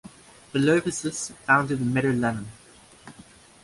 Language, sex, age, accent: English, male, under 19, Australian English